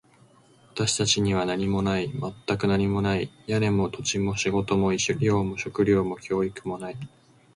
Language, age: Japanese, 19-29